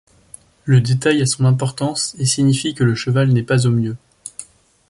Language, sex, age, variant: French, male, 19-29, Français de métropole